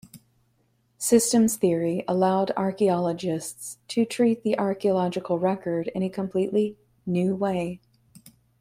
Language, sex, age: English, female, 40-49